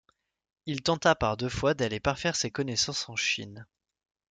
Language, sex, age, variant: French, male, 19-29, Français de métropole